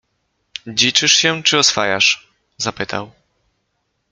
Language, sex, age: Polish, male, 19-29